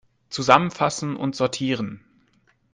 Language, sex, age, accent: German, male, 19-29, Deutschland Deutsch